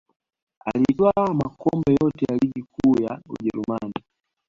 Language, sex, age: Swahili, male, 19-29